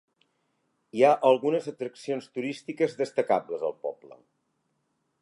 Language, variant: Catalan, Central